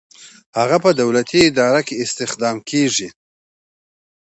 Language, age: Pashto, 40-49